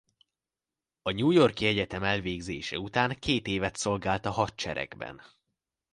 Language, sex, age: Hungarian, male, under 19